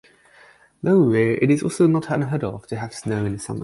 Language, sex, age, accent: English, male, under 19, Southern African (South Africa, Zimbabwe, Namibia)